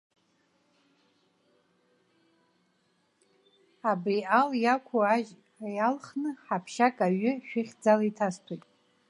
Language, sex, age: Abkhazian, female, 50-59